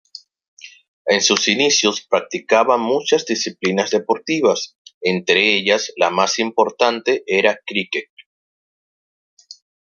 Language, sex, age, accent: Spanish, male, 30-39, Caribe: Cuba, Venezuela, Puerto Rico, República Dominicana, Panamá, Colombia caribeña, México caribeño, Costa del golfo de México